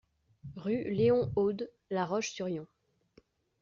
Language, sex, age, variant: French, female, 19-29, Français de métropole